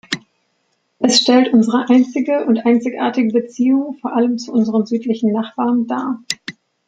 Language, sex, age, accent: German, female, 19-29, Deutschland Deutsch